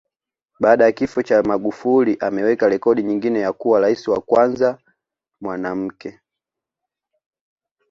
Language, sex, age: Swahili, male, 19-29